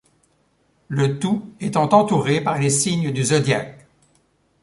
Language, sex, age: French, male, 70-79